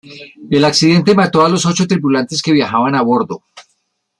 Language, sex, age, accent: Spanish, male, 60-69, Caribe: Cuba, Venezuela, Puerto Rico, República Dominicana, Panamá, Colombia caribeña, México caribeño, Costa del golfo de México